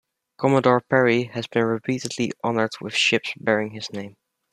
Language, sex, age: English, male, under 19